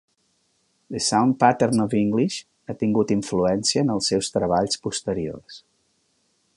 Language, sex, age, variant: Catalan, male, 50-59, Central